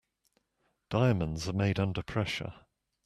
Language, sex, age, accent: English, male, 50-59, England English